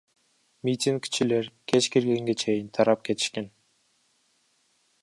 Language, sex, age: Kyrgyz, male, 19-29